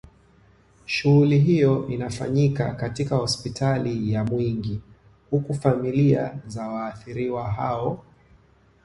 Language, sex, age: Swahili, male, 30-39